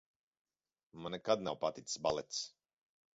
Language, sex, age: Latvian, male, 40-49